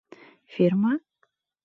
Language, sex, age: Mari, female, 19-29